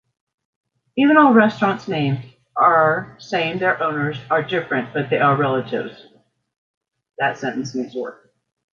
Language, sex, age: English, female, 50-59